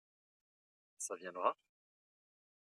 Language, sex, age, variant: French, male, 30-39, Français de métropole